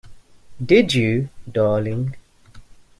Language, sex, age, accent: English, male, 19-29, England English